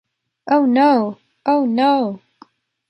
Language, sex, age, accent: English, female, 19-29, Canadian English